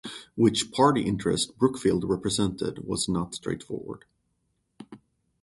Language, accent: English, United States English